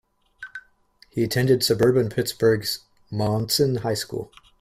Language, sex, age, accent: English, male, 19-29, United States English